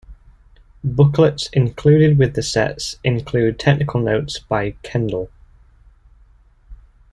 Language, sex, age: English, male, 30-39